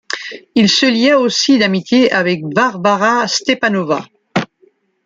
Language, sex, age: French, female, 50-59